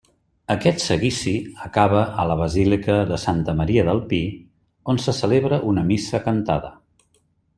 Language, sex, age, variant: Catalan, male, 50-59, Central